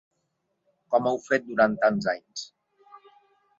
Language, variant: Catalan, Balear